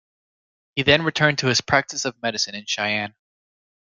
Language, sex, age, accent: English, male, 19-29, United States English